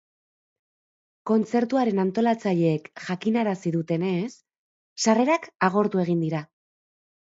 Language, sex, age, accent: Basque, female, 40-49, Erdialdekoa edo Nafarra (Gipuzkoa, Nafarroa)